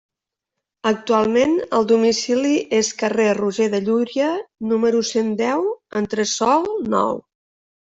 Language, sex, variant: Catalan, female, Central